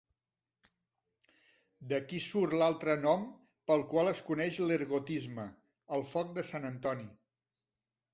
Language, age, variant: Catalan, 50-59, Central